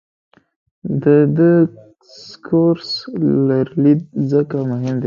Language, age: Pashto, 19-29